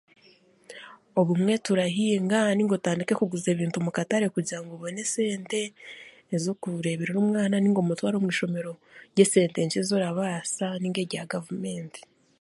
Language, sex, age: Chiga, female, 19-29